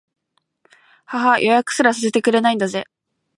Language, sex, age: Japanese, female, 19-29